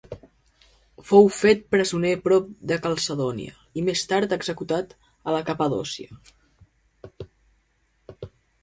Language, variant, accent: Catalan, Central, central